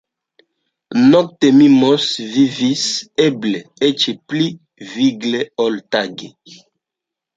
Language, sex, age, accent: Esperanto, male, 19-29, Internacia